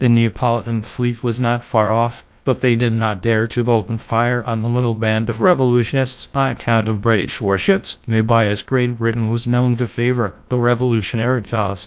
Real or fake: fake